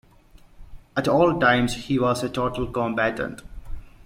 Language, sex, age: English, male, 19-29